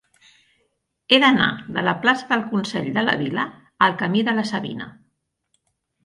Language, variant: Catalan, Central